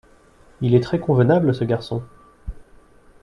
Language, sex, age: French, male, 30-39